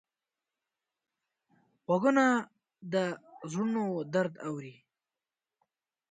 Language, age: Pashto, 19-29